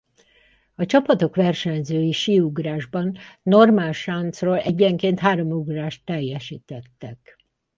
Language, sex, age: Hungarian, female, 70-79